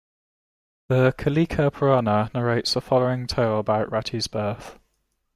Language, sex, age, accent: English, male, 19-29, England English